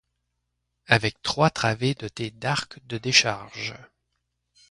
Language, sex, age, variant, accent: French, male, 50-59, Français d'Amérique du Nord, Français du Canada